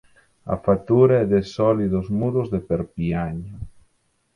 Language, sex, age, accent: Galician, male, 30-39, Atlántico (seseo e gheada)